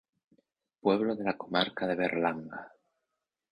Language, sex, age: Spanish, male, 19-29